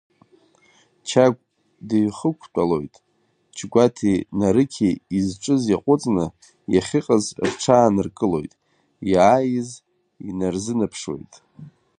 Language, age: Abkhazian, 30-39